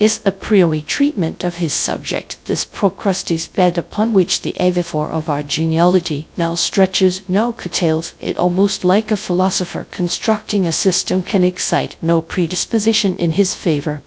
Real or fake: fake